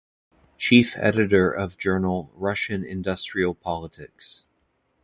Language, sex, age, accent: English, male, 30-39, United States English